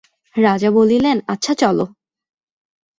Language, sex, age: Bengali, female, 19-29